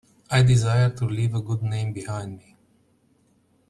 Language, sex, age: English, male, 40-49